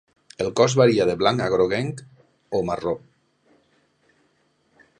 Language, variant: Catalan, Nord-Occidental